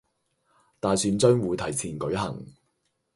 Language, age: Cantonese, 19-29